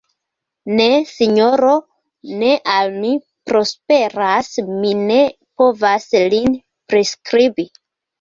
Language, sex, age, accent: Esperanto, female, 19-29, Internacia